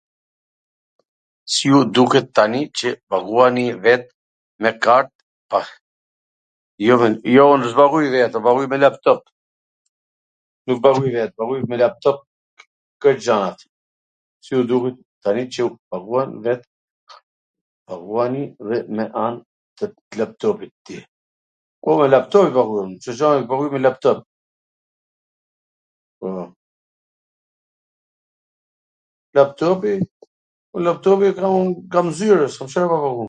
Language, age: Gheg Albanian, 50-59